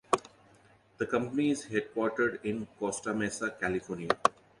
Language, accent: English, India and South Asia (India, Pakistan, Sri Lanka)